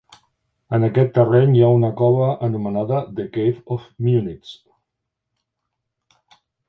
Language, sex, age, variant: Catalan, male, 60-69, Central